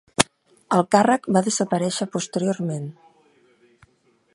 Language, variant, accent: Catalan, Central, central